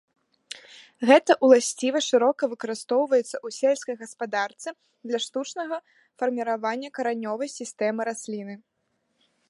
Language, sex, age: Belarusian, female, 19-29